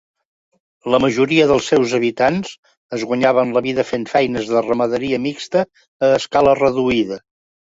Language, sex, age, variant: Catalan, male, 70-79, Central